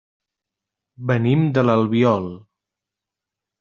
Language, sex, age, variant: Catalan, male, 19-29, Central